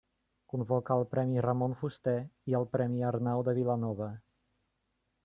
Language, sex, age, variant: Catalan, male, 30-39, Central